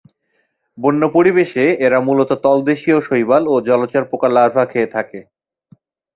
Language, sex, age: Bengali, male, 30-39